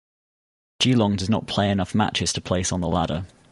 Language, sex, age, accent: English, male, 30-39, England English